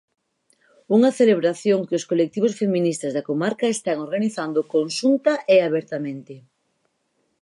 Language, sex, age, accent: Galician, female, 30-39, Normativo (estándar)